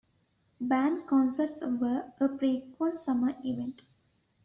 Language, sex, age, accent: English, female, 19-29, England English